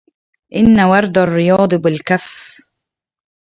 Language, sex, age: Arabic, female, 19-29